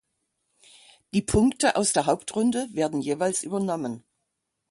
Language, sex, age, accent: German, female, 60-69, Deutschland Deutsch